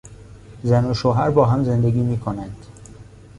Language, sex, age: Persian, male, 19-29